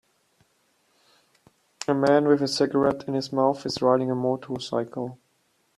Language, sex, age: English, male, 19-29